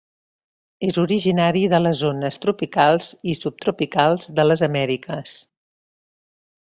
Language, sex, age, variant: Catalan, female, 60-69, Central